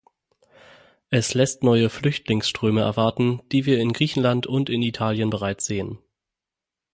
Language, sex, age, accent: German, male, 19-29, Deutschland Deutsch